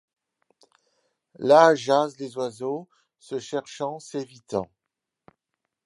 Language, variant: French, Français de métropole